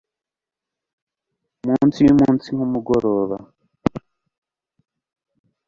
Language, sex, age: Kinyarwanda, male, 19-29